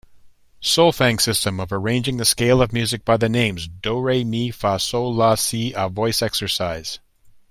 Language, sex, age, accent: English, male, 50-59, Canadian English